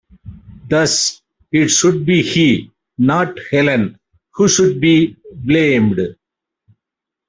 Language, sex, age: English, male, 60-69